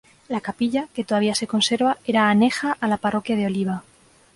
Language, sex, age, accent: Spanish, female, 30-39, España: Centro-Sur peninsular (Madrid, Toledo, Castilla-La Mancha)